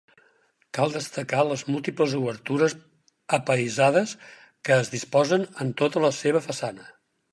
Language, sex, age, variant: Catalan, male, 60-69, Central